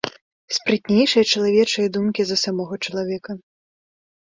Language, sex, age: Belarusian, male, under 19